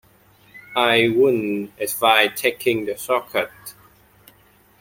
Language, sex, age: English, male, 19-29